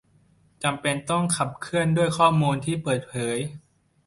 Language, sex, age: Thai, male, 19-29